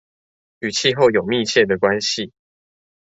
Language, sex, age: Chinese, male, 19-29